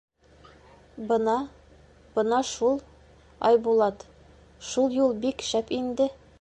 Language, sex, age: Bashkir, female, 30-39